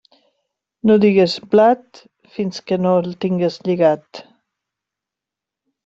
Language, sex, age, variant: Catalan, female, 50-59, Central